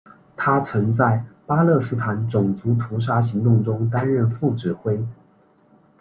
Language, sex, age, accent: Chinese, male, 19-29, 出生地：四川省